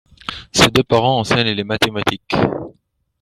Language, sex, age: French, female, 30-39